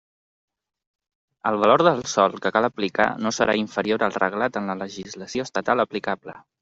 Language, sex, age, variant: Catalan, male, 30-39, Central